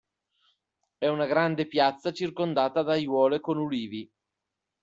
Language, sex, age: Italian, male, 30-39